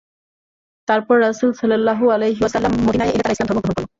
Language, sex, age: Bengali, female, 19-29